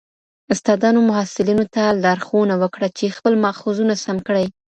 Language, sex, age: Pashto, female, under 19